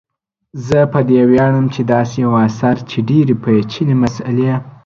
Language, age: Pashto, under 19